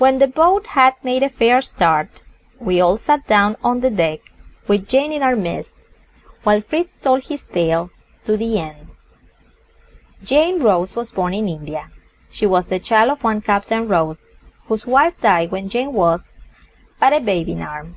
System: none